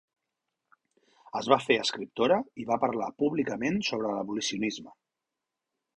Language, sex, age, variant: Catalan, male, 40-49, Central